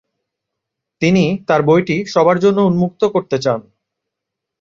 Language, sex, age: Bengali, male, 19-29